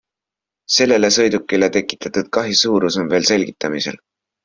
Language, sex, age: Estonian, male, 19-29